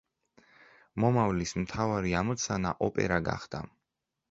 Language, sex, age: Georgian, male, under 19